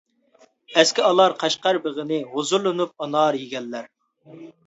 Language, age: Uyghur, 19-29